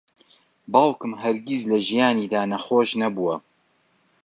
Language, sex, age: Central Kurdish, male, 30-39